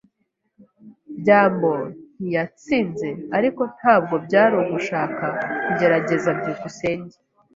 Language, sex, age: Kinyarwanda, female, 19-29